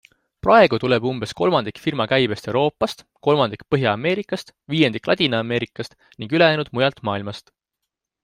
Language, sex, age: Estonian, male, 19-29